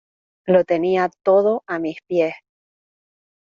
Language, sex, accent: Spanish, female, España: Islas Canarias